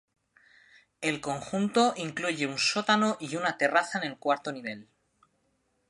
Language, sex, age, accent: Spanish, male, 19-29, España: Centro-Sur peninsular (Madrid, Toledo, Castilla-La Mancha)